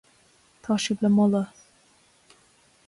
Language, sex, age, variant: Irish, female, 19-29, Gaeilge Chonnacht